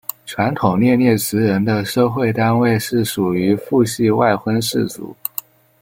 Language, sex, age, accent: Chinese, male, under 19, 出生地：浙江省